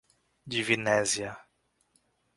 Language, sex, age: Portuguese, male, 19-29